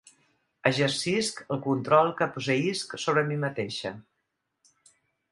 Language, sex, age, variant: Catalan, female, 60-69, Central